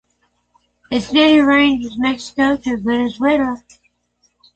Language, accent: English, United States English